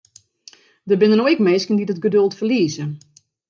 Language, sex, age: Western Frisian, female, 40-49